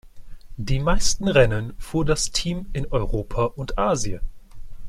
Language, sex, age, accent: German, male, 19-29, Deutschland Deutsch